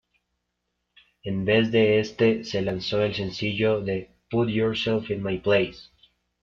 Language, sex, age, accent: Spanish, male, under 19, Andino-Pacífico: Colombia, Perú, Ecuador, oeste de Bolivia y Venezuela andina